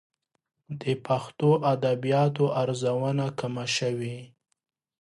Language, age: Pashto, 19-29